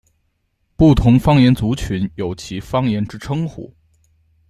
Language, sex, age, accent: Chinese, male, 19-29, 出生地：河北省